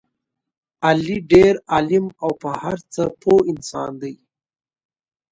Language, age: Pashto, 19-29